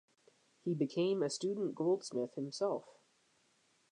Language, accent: English, Canadian English